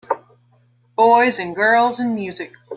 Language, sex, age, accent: English, female, 50-59, United States English